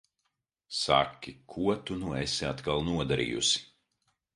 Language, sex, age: Latvian, male, 30-39